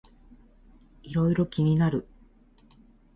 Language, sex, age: Japanese, female, 50-59